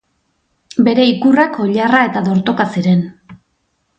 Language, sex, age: Basque, female, 40-49